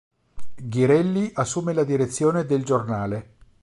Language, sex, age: Italian, male, 50-59